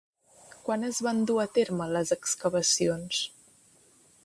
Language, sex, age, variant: Catalan, female, 19-29, Central